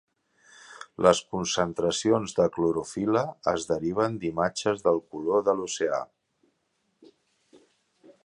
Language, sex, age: Catalan, male, 50-59